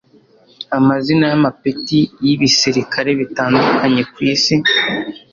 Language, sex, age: Kinyarwanda, male, under 19